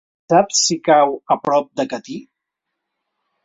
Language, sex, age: Catalan, male, 50-59